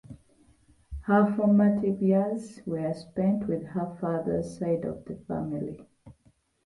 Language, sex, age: English, female, 30-39